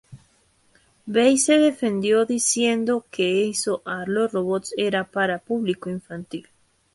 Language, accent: Spanish, América central